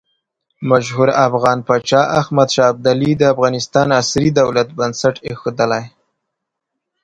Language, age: Pashto, 19-29